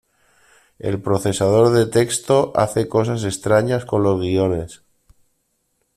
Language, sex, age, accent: Spanish, male, 40-49, España: Norte peninsular (Asturias, Castilla y León, Cantabria, País Vasco, Navarra, Aragón, La Rioja, Guadalajara, Cuenca)